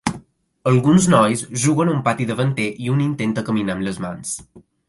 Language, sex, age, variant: Catalan, male, under 19, Balear